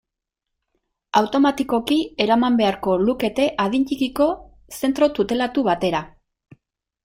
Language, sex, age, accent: Basque, female, 40-49, Erdialdekoa edo Nafarra (Gipuzkoa, Nafarroa)